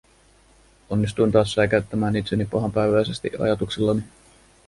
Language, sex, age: Finnish, male, 30-39